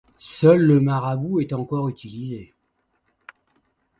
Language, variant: French, Français de métropole